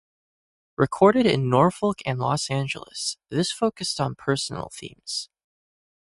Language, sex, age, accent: English, male, 19-29, United States English